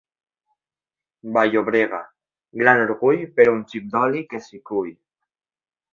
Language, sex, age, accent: Catalan, male, under 19, valencià